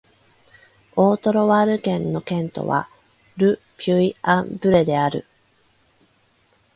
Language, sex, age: Japanese, female, 30-39